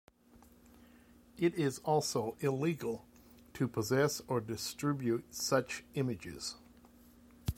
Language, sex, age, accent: English, male, 60-69, United States English